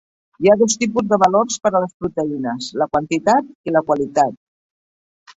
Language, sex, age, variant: Catalan, female, 50-59, Central